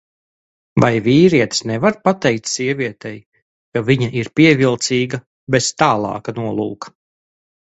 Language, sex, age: Latvian, male, 40-49